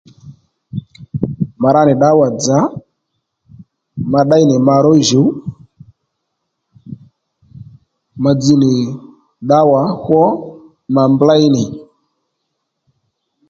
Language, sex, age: Lendu, male, 30-39